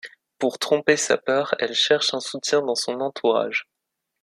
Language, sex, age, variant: French, male, under 19, Français de métropole